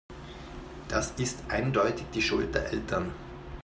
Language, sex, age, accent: German, male, 40-49, Österreichisches Deutsch